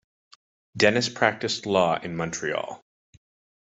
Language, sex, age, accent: English, male, 19-29, Canadian English